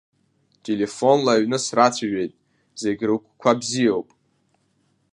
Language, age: Abkhazian, under 19